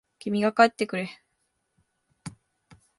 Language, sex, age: Japanese, female, under 19